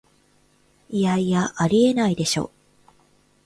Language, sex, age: Japanese, female, 19-29